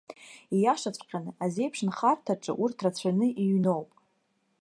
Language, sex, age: Abkhazian, female, 30-39